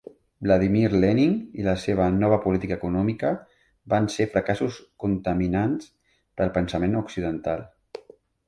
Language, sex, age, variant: Catalan, male, 40-49, Central